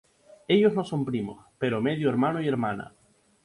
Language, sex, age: Spanish, male, 19-29